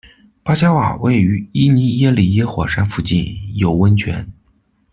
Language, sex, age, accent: Chinese, male, 19-29, 出生地：黑龙江省